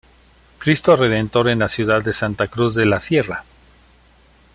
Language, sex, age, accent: Spanish, male, 40-49, México